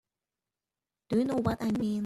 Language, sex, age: English, female, 19-29